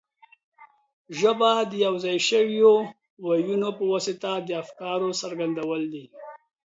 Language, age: Pashto, 50-59